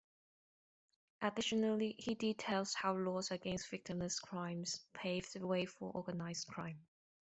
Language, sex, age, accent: English, female, 30-39, Hong Kong English